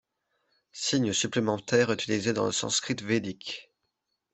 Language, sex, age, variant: French, male, 19-29, Français de métropole